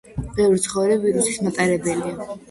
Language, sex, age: Georgian, female, under 19